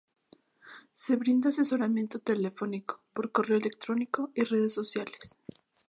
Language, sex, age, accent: Spanish, female, 19-29, México